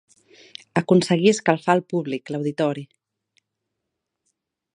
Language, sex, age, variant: Catalan, female, 40-49, Central